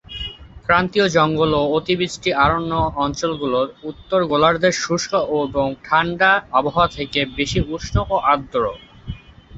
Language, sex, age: Bengali, male, under 19